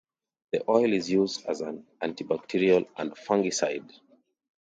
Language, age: English, 30-39